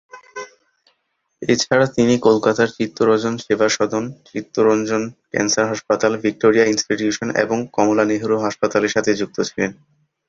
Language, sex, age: Bengali, male, under 19